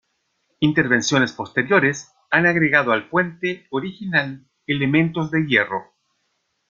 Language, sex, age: Spanish, male, 50-59